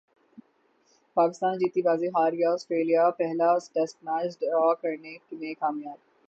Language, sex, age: Urdu, female, 19-29